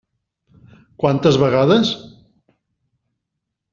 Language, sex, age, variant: Catalan, male, 50-59, Central